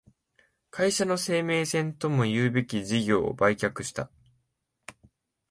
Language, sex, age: Japanese, male, 19-29